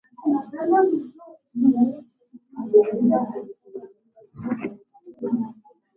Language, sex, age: Swahili, female, 19-29